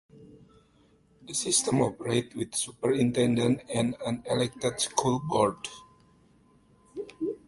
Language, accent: English, indonesia